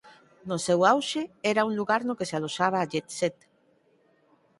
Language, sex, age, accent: Galician, female, 50-59, Normativo (estándar)